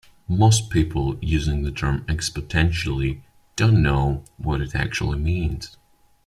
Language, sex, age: English, male, 19-29